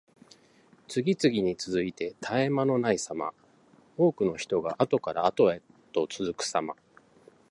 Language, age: Japanese, 40-49